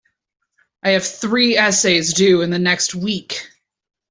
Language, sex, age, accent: English, female, 19-29, Canadian English